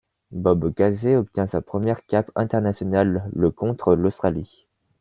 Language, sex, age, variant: French, male, 19-29, Français de métropole